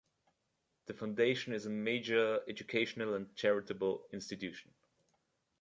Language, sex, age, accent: English, male, 19-29, United States English